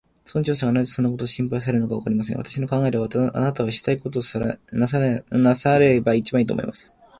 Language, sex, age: Japanese, male, 19-29